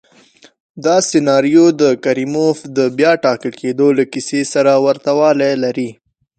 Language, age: Pashto, 19-29